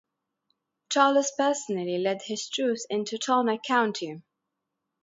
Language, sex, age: English, female, 30-39